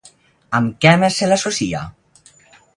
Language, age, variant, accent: Catalan, under 19, Valencià septentrional, valencià